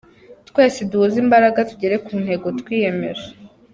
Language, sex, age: Kinyarwanda, female, under 19